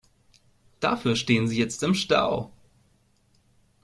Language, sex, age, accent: German, male, 30-39, Deutschland Deutsch